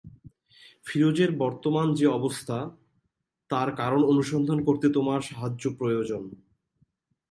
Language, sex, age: Bengali, male, 19-29